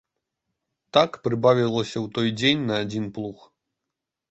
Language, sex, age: Belarusian, male, 19-29